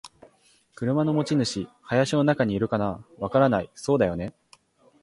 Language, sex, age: Japanese, male, 19-29